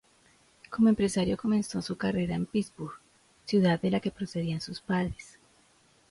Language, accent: Spanish, Andino-Pacífico: Colombia, Perú, Ecuador, oeste de Bolivia y Venezuela andina